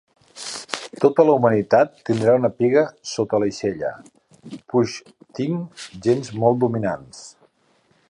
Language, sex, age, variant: Catalan, male, 50-59, Central